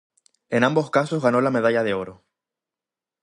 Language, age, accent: Spanish, 19-29, España: Islas Canarias